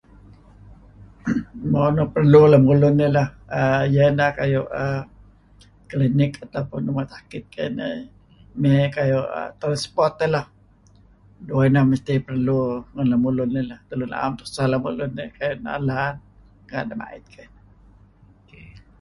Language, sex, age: Kelabit, male, 70-79